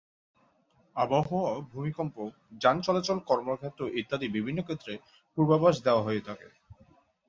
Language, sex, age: Bengali, male, 19-29